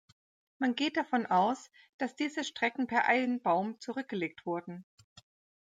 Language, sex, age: German, female, 30-39